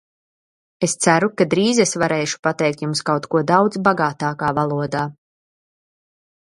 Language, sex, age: Latvian, female, 30-39